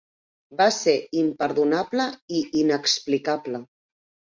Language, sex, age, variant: Catalan, female, 50-59, Central